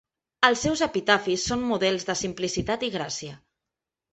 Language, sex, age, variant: Catalan, female, 19-29, Central